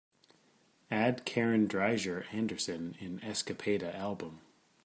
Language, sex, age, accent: English, male, 30-39, Canadian English